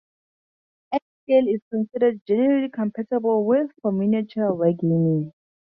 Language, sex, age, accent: English, female, under 19, Southern African (South Africa, Zimbabwe, Namibia)